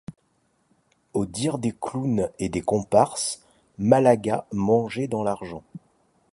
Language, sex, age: French, male, 40-49